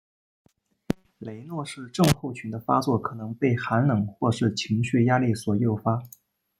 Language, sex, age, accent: Chinese, male, 19-29, 出生地：四川省